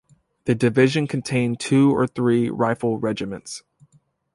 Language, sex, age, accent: English, male, 19-29, United States English